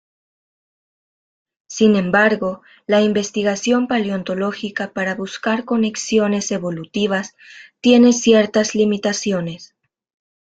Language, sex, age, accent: Spanish, female, 19-29, América central